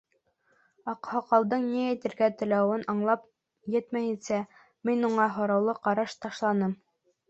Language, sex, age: Bashkir, female, under 19